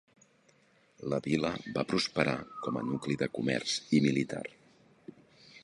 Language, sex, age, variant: Catalan, male, 60-69, Central